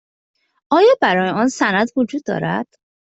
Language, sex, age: Persian, female, 30-39